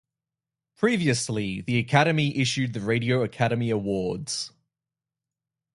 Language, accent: English, Australian English